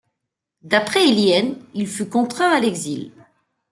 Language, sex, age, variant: French, female, 40-49, Français de métropole